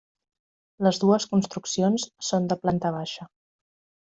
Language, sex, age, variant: Catalan, female, 40-49, Central